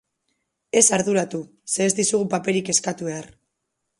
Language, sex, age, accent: Basque, female, 19-29, Mendebalekoa (Araba, Bizkaia, Gipuzkoako mendebaleko herri batzuk)